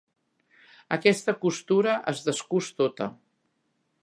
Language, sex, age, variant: Catalan, female, 50-59, Central